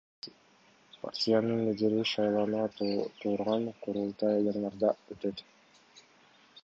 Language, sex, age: Kyrgyz, male, under 19